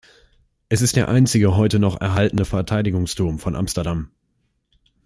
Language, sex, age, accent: German, male, under 19, Deutschland Deutsch